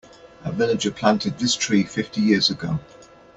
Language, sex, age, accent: English, male, 30-39, England English